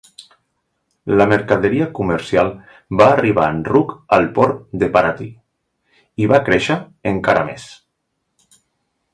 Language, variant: Catalan, Central